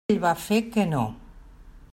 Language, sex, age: Catalan, female, 60-69